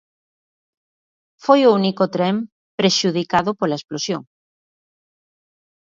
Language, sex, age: Galician, female, 40-49